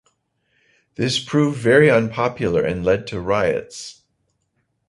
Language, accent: English, United States English